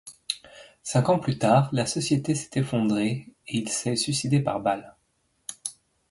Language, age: French, 30-39